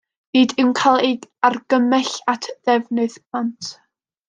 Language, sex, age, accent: Welsh, female, under 19, Y Deyrnas Unedig Cymraeg